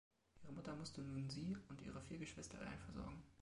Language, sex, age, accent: German, male, 19-29, Deutschland Deutsch